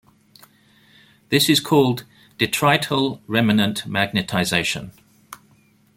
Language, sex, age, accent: English, male, 50-59, England English